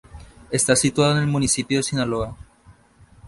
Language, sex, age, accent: Spanish, male, 19-29, Caribe: Cuba, Venezuela, Puerto Rico, República Dominicana, Panamá, Colombia caribeña, México caribeño, Costa del golfo de México